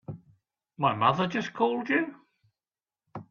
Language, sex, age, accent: English, male, 70-79, England English